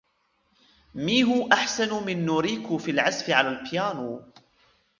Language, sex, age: Arabic, male, 19-29